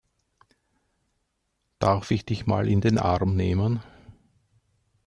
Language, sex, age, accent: German, male, 40-49, Österreichisches Deutsch